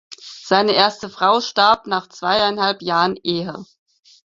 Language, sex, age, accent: German, female, 19-29, Deutschland Deutsch